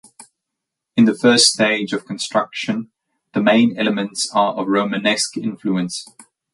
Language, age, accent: English, 30-39, Southern African (South Africa, Zimbabwe, Namibia)